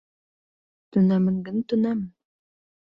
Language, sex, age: Mari, female, under 19